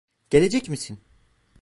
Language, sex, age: Turkish, male, 19-29